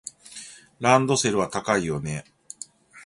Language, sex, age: Japanese, male, 50-59